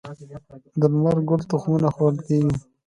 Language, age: Pashto, 19-29